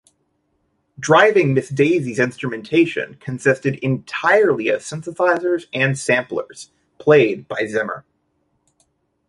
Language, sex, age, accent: English, male, 30-39, United States English